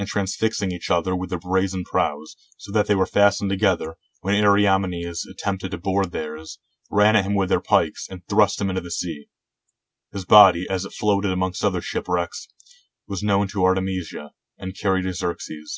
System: none